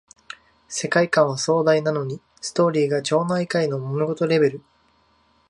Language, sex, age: Japanese, male, 19-29